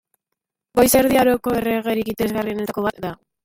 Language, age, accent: Basque, under 19, Mendebalekoa (Araba, Bizkaia, Gipuzkoako mendebaleko herri batzuk)